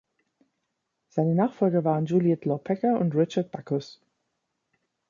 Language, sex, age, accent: German, female, 50-59, Deutschland Deutsch